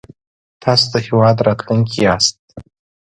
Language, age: Pashto, 19-29